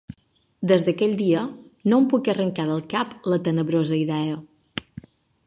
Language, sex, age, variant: Catalan, female, 40-49, Balear